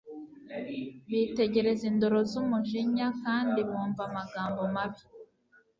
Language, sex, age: Kinyarwanda, female, 19-29